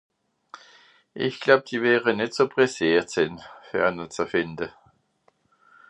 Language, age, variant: Swiss German, 50-59, Nordniederàlemmànisch (Rishoffe, Zàwere, Bùsswìller, Hawenau, Brüemt, Stroossbùri, Molse, Dàmbàch, Schlettstàtt, Pfàlzbùri usw.)